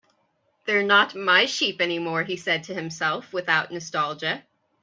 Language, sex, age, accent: English, female, 30-39, United States English